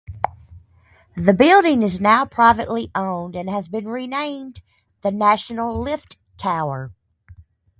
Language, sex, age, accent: English, female, 40-49, United States English